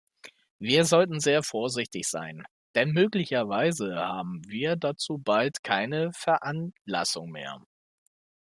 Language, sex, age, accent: German, male, 30-39, Deutschland Deutsch